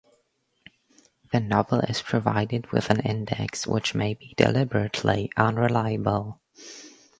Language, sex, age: English, female, under 19